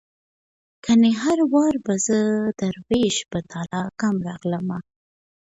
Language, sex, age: Pashto, female, 19-29